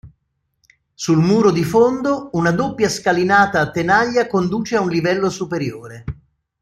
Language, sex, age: Italian, male, 60-69